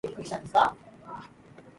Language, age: English, 30-39